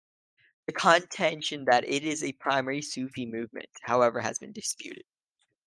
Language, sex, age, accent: English, male, under 19, United States English